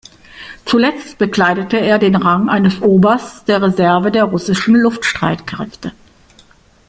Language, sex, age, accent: German, female, 50-59, Deutschland Deutsch